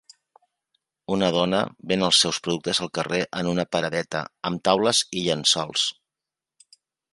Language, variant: Catalan, Central